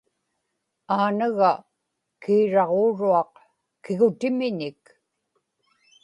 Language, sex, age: Inupiaq, female, 80-89